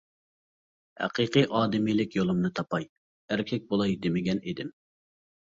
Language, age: Uyghur, 19-29